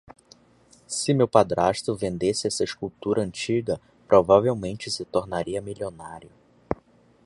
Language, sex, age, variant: Portuguese, male, 19-29, Portuguese (Brasil)